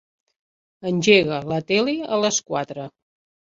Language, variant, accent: Catalan, Septentrional, Empordanès